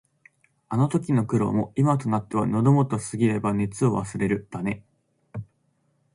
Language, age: Japanese, 19-29